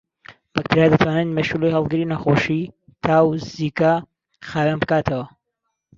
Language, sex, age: Central Kurdish, male, 19-29